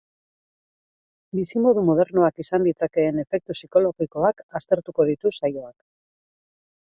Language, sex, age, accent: Basque, female, 40-49, Mendebalekoa (Araba, Bizkaia, Gipuzkoako mendebaleko herri batzuk)